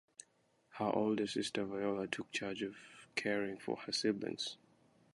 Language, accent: English, Kenyan